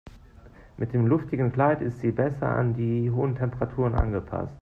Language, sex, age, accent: German, male, 30-39, Deutschland Deutsch